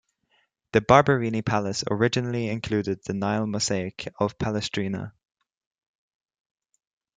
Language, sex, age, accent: English, male, under 19, England English